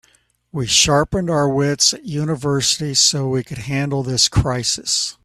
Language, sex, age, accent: English, male, 70-79, United States English